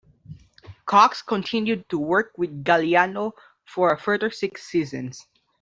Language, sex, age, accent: English, male, under 19, Filipino